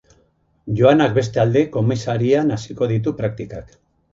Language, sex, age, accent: Basque, male, 50-59, Erdialdekoa edo Nafarra (Gipuzkoa, Nafarroa)